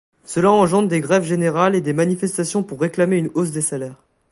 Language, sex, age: French, male, 19-29